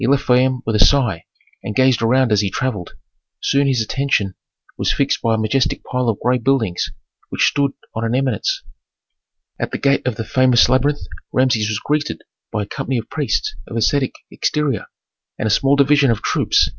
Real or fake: real